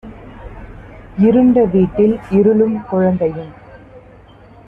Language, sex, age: Tamil, female, 19-29